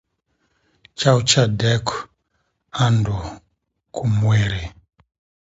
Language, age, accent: English, 40-49, Southern African (South Africa, Zimbabwe, Namibia)